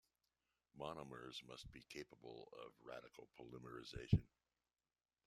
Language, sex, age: English, male, 60-69